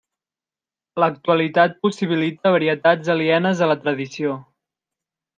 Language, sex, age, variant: Catalan, male, 19-29, Central